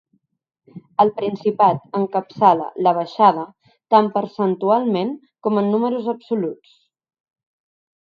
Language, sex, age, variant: Catalan, female, 30-39, Central